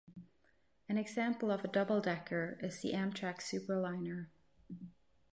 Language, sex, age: English, female, 30-39